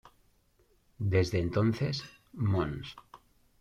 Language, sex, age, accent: Spanish, male, 40-49, España: Centro-Sur peninsular (Madrid, Toledo, Castilla-La Mancha)